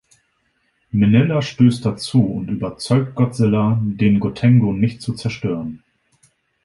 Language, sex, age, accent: German, male, 30-39, Deutschland Deutsch